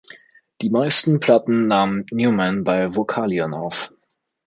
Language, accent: German, Deutschland Deutsch